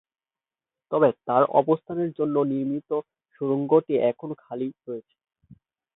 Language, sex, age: Bengali, male, 19-29